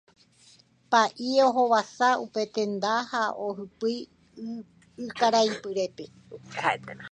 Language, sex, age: Guarani, female, 19-29